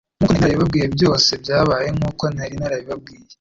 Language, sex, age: Kinyarwanda, male, under 19